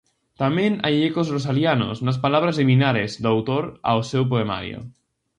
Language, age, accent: Galician, 19-29, Atlántico (seseo e gheada)